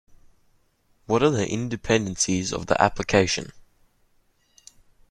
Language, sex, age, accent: English, male, under 19, Australian English